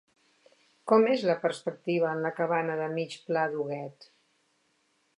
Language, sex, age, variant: Catalan, female, 60-69, Central